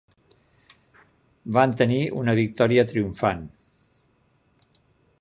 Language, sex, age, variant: Catalan, male, 70-79, Central